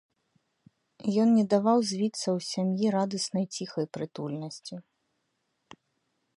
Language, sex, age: Belarusian, female, 30-39